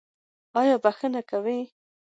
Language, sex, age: Pashto, female, 19-29